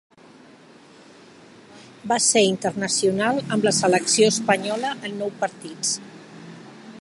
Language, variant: Catalan, Septentrional